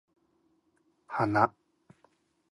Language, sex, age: Japanese, male, 19-29